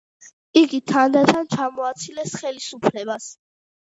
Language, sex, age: Georgian, female, under 19